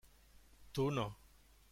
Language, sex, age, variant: Catalan, male, 50-59, Central